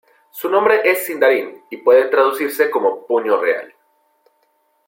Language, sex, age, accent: Spanish, male, 19-29, México